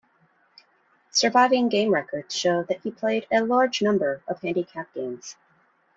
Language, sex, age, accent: English, female, 30-39, United States English